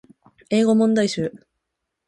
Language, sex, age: Japanese, female, 19-29